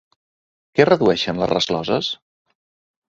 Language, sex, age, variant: Catalan, male, 40-49, Central